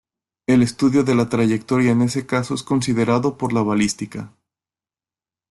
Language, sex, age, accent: Spanish, male, 19-29, México